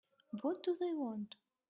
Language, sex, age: English, female, 19-29